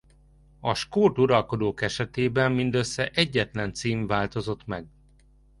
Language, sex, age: Hungarian, male, 30-39